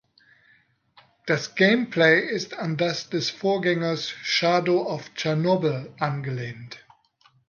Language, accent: German, Deutschland Deutsch